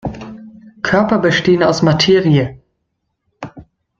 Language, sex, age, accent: German, male, under 19, Deutschland Deutsch